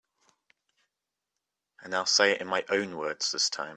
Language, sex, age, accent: English, male, 19-29, England English